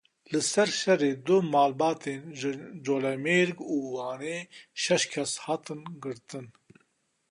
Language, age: Kurdish, 50-59